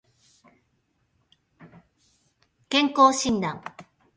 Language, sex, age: Japanese, female, 50-59